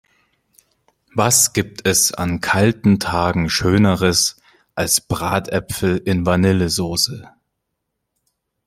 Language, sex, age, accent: German, male, 19-29, Deutschland Deutsch